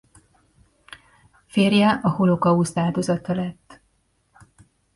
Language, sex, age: Hungarian, female, 40-49